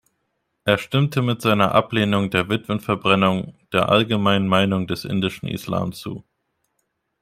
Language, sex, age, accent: German, male, 19-29, Deutschland Deutsch